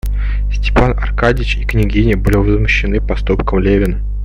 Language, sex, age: Russian, male, 30-39